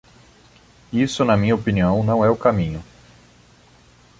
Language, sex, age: Portuguese, male, 19-29